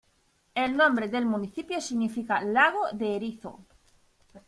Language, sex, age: Spanish, female, 30-39